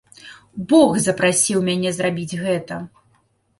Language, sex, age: Belarusian, female, 30-39